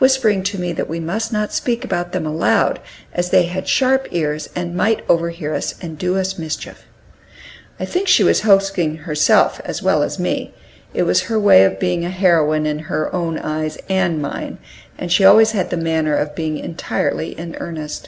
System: none